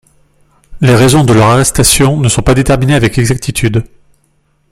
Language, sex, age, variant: French, male, 30-39, Français de métropole